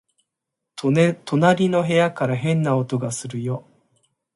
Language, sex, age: Japanese, male, 40-49